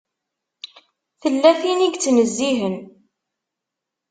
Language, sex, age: Kabyle, female, 19-29